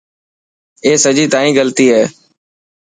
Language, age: Dhatki, 19-29